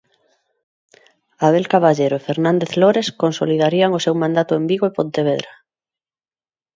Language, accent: Galician, Neofalante